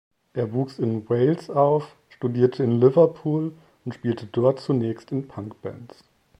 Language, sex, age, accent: German, male, 30-39, Deutschland Deutsch